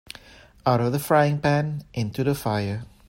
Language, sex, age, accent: English, male, 40-49, Malaysian English